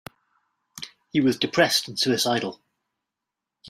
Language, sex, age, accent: English, male, 40-49, England English